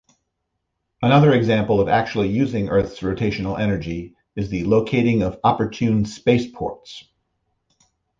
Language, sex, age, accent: English, male, 50-59, United States English